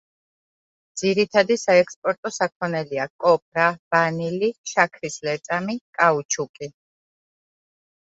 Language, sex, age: Georgian, female, 30-39